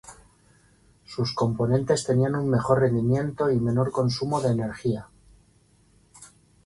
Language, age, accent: Spanish, 50-59, España: Centro-Sur peninsular (Madrid, Toledo, Castilla-La Mancha)